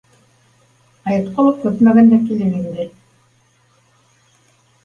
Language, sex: Bashkir, female